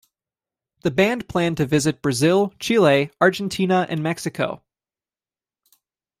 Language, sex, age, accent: English, male, 19-29, United States English